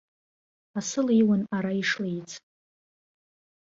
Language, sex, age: Abkhazian, female, under 19